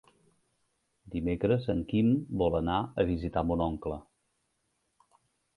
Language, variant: Catalan, Central